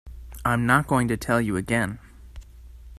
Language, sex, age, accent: English, male, 19-29, United States English